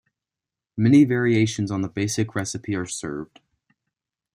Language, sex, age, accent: English, male, under 19, United States English